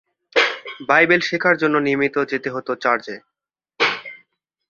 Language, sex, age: Bengali, male, 19-29